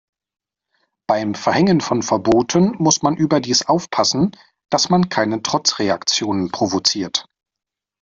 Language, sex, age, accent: German, male, 30-39, Deutschland Deutsch